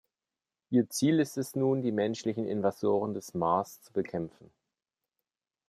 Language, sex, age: German, male, 40-49